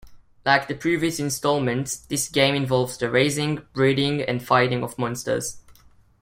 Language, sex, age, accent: English, male, under 19, England English